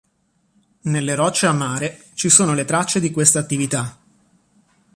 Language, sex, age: Italian, male, 30-39